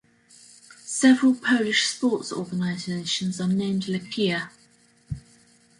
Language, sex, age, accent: English, female, 60-69, England English